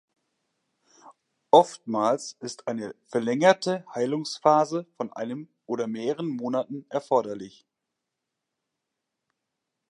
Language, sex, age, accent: German, male, 30-39, Deutschland Deutsch